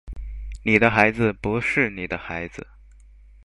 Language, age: Chinese, 19-29